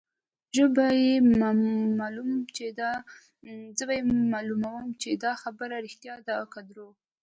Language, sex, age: Pashto, female, 19-29